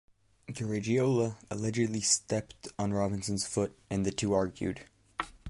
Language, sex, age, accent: English, male, 19-29, United States English